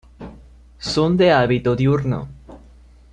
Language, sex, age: Spanish, male, under 19